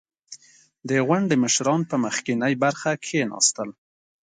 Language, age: Pashto, 30-39